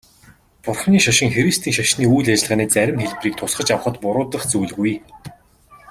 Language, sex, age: Mongolian, male, 30-39